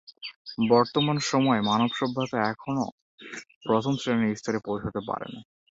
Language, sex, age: Bengali, male, under 19